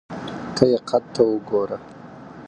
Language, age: Pashto, 30-39